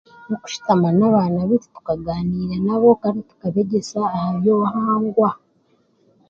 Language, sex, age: Chiga, male, 30-39